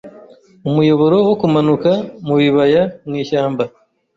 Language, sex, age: Kinyarwanda, male, 30-39